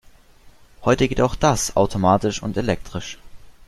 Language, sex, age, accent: German, male, under 19, Deutschland Deutsch